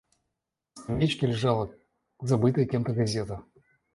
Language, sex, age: Russian, male, 40-49